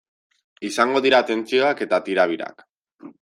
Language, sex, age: Basque, male, 19-29